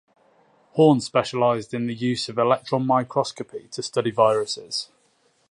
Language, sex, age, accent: English, male, 30-39, England English